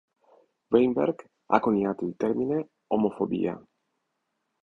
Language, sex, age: Italian, male, 50-59